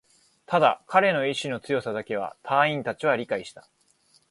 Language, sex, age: Japanese, male, 19-29